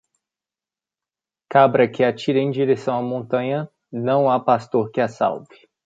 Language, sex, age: Portuguese, male, 19-29